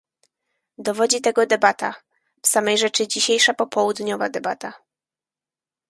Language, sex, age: Polish, female, 19-29